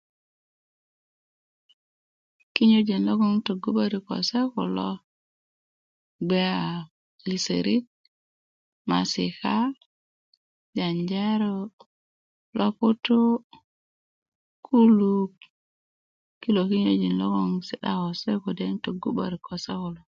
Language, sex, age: Kuku, female, 40-49